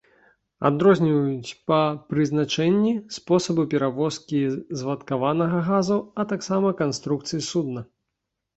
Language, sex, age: Belarusian, male, 19-29